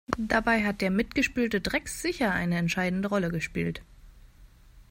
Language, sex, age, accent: German, female, 19-29, Deutschland Deutsch